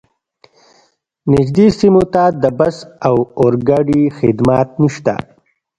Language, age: Pashto, 30-39